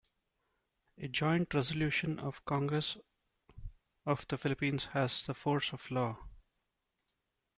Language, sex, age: English, male, 40-49